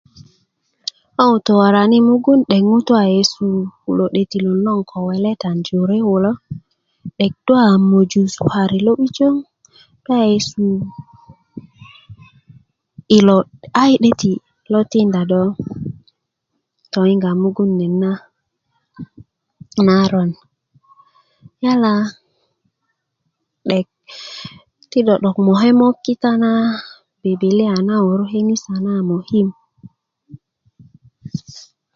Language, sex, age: Kuku, female, 19-29